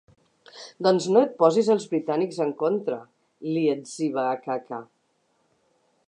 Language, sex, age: Catalan, female, 60-69